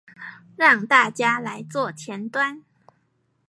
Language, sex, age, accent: Chinese, female, 19-29, 出生地：臺北市